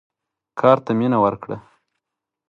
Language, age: Pashto, 19-29